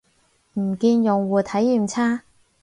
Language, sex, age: Cantonese, female, 19-29